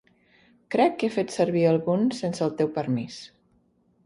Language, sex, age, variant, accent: Catalan, female, 60-69, Central, central